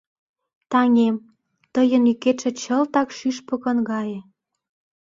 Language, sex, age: Mari, female, under 19